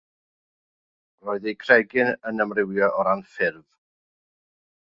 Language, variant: Welsh, South-Eastern Welsh